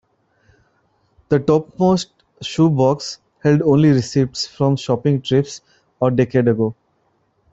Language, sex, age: English, male, 30-39